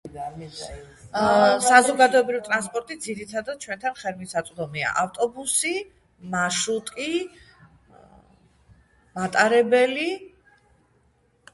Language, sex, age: Georgian, female, 50-59